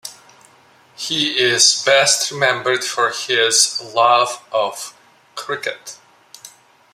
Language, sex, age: English, male, 40-49